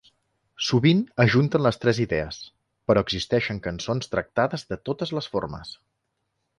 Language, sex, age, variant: Catalan, male, 40-49, Central